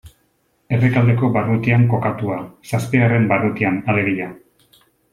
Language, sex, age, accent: Basque, male, 40-49, Mendebalekoa (Araba, Bizkaia, Gipuzkoako mendebaleko herri batzuk)